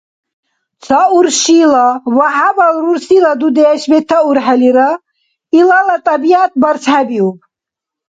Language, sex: Dargwa, female